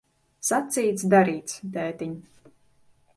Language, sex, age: Latvian, female, 19-29